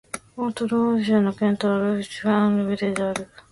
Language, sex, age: Japanese, female, 19-29